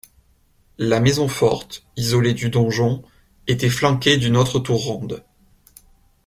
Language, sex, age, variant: French, male, 19-29, Français de métropole